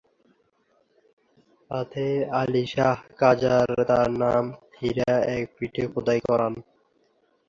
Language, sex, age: Bengali, male, under 19